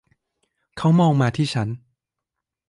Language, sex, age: Thai, male, 30-39